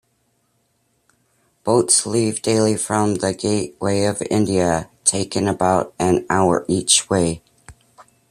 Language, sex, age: English, female, 50-59